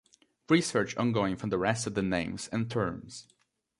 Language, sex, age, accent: English, male, 19-29, England English